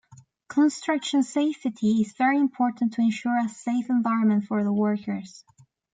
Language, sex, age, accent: English, female, 19-29, Irish English